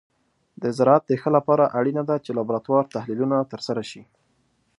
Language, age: Pashto, 19-29